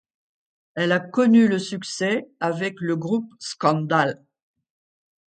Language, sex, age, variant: French, female, 60-69, Français de métropole